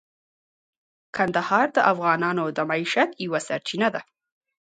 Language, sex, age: Pashto, female, 19-29